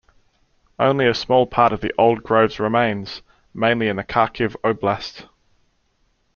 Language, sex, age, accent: English, male, 40-49, Australian English